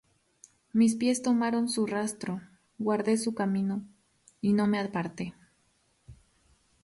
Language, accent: Spanish, México